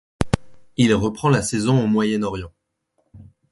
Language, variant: French, Français de métropole